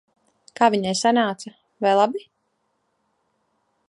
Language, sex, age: Latvian, female, 19-29